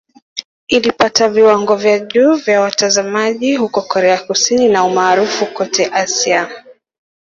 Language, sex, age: Swahili, female, 19-29